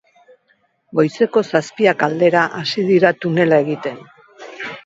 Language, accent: Basque, Erdialdekoa edo Nafarra (Gipuzkoa, Nafarroa)